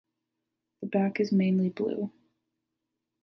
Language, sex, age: English, female, 19-29